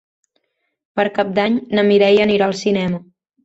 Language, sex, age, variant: Catalan, female, 19-29, Central